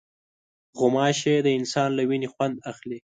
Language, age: Pashto, 19-29